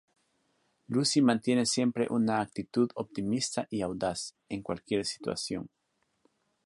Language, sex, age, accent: Spanish, male, 40-49, América central